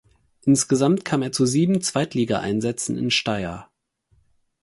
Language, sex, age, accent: German, male, 30-39, Deutschland Deutsch